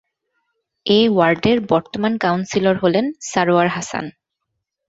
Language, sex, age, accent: Bengali, female, 19-29, প্রমিত বাংলা